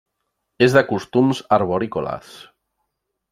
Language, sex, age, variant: Catalan, male, 40-49, Central